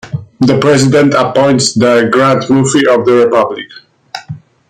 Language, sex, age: English, male, 19-29